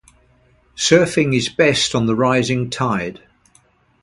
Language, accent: English, England English